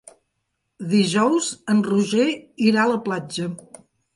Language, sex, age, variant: Catalan, female, 60-69, Central